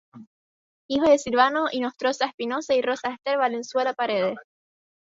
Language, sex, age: Spanish, female, 19-29